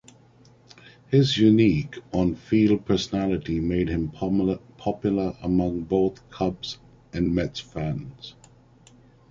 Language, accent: English, England English